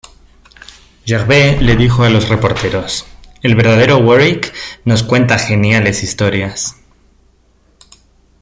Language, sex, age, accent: Spanish, male, 30-39, España: Centro-Sur peninsular (Madrid, Toledo, Castilla-La Mancha)